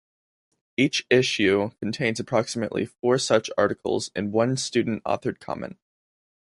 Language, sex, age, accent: English, male, under 19, United States English